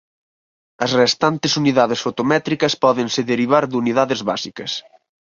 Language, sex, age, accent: Galician, male, 19-29, Normativo (estándar)